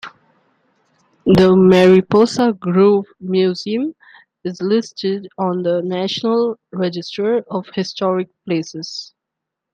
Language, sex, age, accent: English, female, 19-29, India and South Asia (India, Pakistan, Sri Lanka)